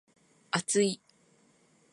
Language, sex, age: Japanese, female, 19-29